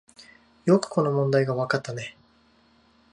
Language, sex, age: Japanese, male, 19-29